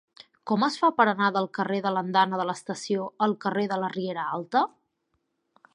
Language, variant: Catalan, Nord-Occidental